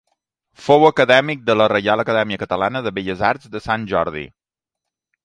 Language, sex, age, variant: Catalan, male, 40-49, Balear